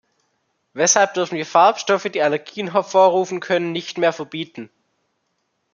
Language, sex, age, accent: German, male, under 19, Deutschland Deutsch